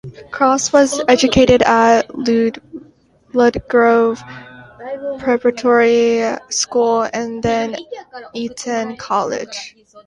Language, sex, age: English, female, 19-29